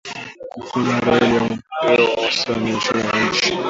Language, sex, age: Swahili, male, under 19